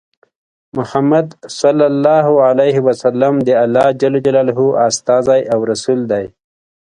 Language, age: Pashto, 40-49